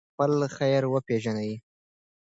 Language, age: Pashto, under 19